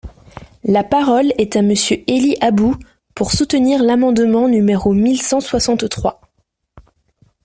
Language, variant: French, Français de métropole